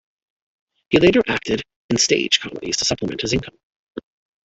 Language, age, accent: English, 30-39, Canadian English